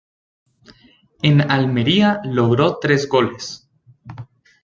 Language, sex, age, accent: Spanish, male, 19-29, América central